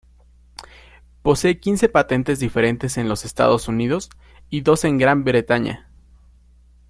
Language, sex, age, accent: Spanish, male, 19-29, México